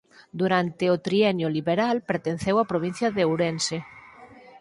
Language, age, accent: Galician, 40-49, Oriental (común en zona oriental)